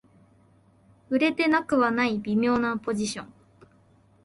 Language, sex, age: Japanese, female, 19-29